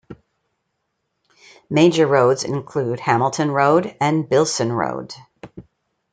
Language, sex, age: English, female, 50-59